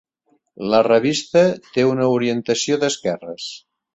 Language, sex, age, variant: Catalan, male, 60-69, Central